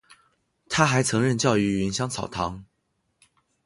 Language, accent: Chinese, 出生地：浙江省